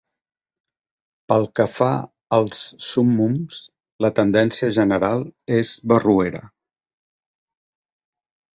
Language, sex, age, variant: Catalan, male, 50-59, Central